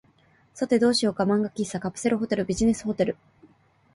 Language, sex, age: Japanese, female, 19-29